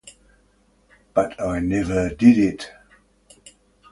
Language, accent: English, Australian English